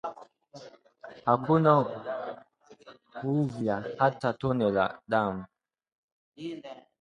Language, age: Swahili, 19-29